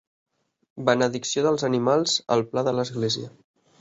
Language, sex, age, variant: Catalan, male, 19-29, Central